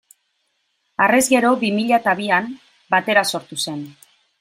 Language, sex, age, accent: Basque, female, 40-49, Mendebalekoa (Araba, Bizkaia, Gipuzkoako mendebaleko herri batzuk)